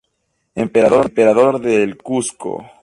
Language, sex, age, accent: Spanish, male, 19-29, México